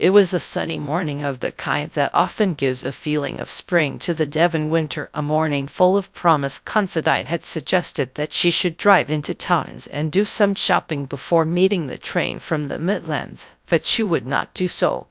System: TTS, GradTTS